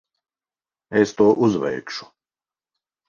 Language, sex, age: Latvian, male, 50-59